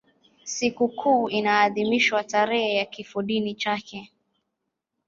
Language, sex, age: Swahili, male, 30-39